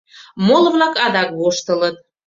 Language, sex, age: Mari, female, 40-49